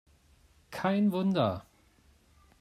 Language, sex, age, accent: German, male, 40-49, Deutschland Deutsch